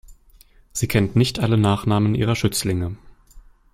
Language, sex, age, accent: German, male, 19-29, Deutschland Deutsch